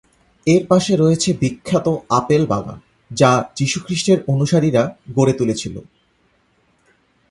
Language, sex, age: Bengali, male, 19-29